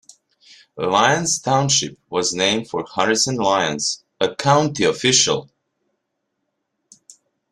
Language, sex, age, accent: English, male, 30-39, England English